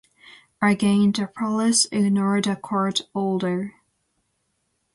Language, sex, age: English, female, 19-29